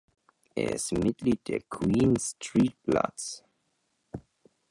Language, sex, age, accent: German, male, 19-29, Deutschland Deutsch